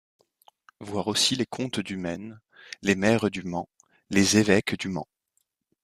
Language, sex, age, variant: French, male, 19-29, Français de métropole